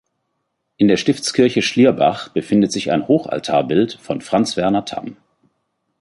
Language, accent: German, Deutschland Deutsch